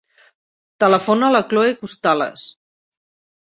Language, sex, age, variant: Catalan, female, 50-59, Central